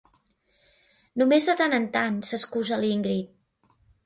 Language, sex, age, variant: Catalan, female, 40-49, Central